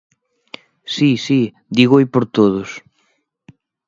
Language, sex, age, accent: Galician, male, 30-39, Normativo (estándar)